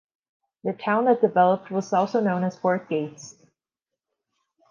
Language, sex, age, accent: English, female, 19-29, United States English